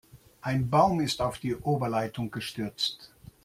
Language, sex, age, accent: German, male, 60-69, Deutschland Deutsch